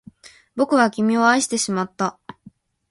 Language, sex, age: Japanese, female, 19-29